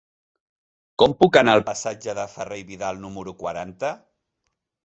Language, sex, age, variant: Catalan, male, 40-49, Central